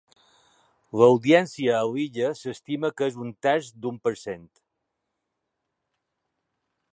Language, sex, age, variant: Catalan, male, 40-49, Balear